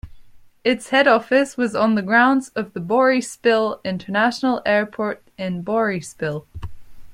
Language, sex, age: English, male, 19-29